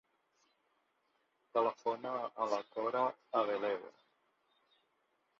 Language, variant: Catalan, Central